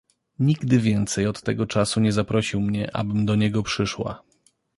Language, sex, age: Polish, male, 30-39